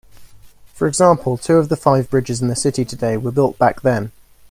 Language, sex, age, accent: English, male, 19-29, England English